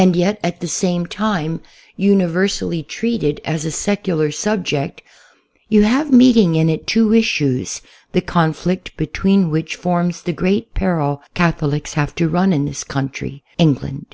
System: none